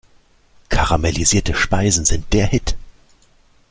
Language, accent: German, Deutschland Deutsch